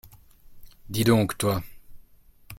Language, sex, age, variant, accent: French, male, 19-29, Français d'Europe, Français de Suisse